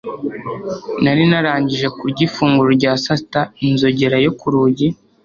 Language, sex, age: Kinyarwanda, male, under 19